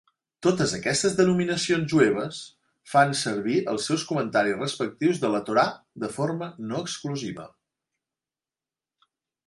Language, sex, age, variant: Catalan, male, 40-49, Central